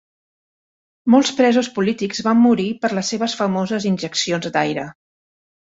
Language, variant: Catalan, Central